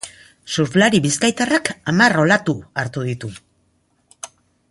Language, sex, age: Basque, female, 50-59